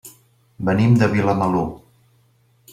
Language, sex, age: Catalan, male, 50-59